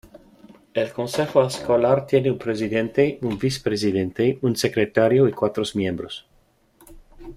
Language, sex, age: Spanish, male, 50-59